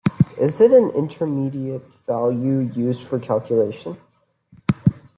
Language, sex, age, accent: English, male, 19-29, United States English